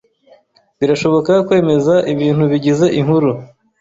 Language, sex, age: Kinyarwanda, male, 30-39